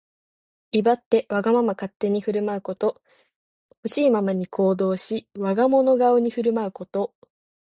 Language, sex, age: Japanese, female, 19-29